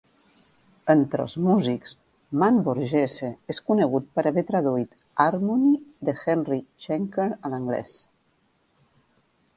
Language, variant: Catalan, Central